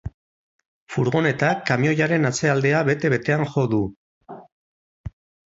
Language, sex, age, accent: Basque, male, 40-49, Mendebalekoa (Araba, Bizkaia, Gipuzkoako mendebaleko herri batzuk)